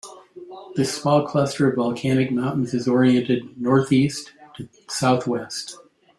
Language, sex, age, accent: English, male, 60-69, United States English